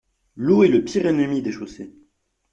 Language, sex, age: French, male, 19-29